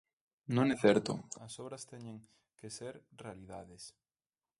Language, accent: Galician, Normativo (estándar)